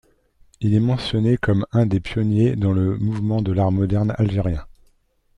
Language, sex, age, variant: French, male, 40-49, Français de métropole